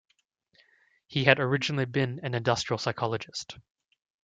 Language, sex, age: English, male, 19-29